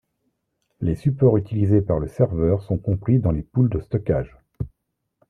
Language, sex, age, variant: French, male, 40-49, Français de métropole